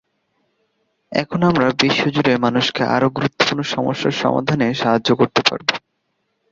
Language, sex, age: Bengali, male, 19-29